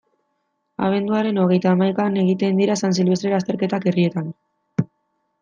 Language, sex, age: Basque, female, 19-29